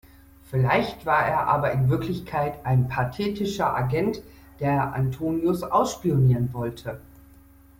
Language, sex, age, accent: German, female, 50-59, Deutschland Deutsch